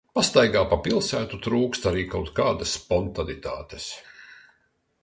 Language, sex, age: Latvian, male, 60-69